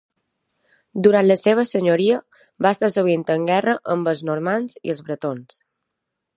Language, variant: Catalan, Balear